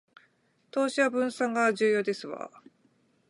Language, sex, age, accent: Japanese, female, 30-39, 日本人